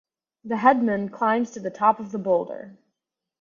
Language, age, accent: English, under 19, United States English